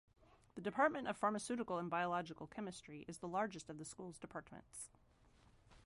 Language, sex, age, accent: English, female, 30-39, United States English